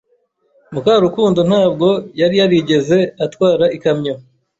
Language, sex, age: Kinyarwanda, male, 19-29